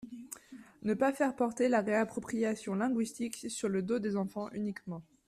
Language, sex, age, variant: French, female, 19-29, Français de métropole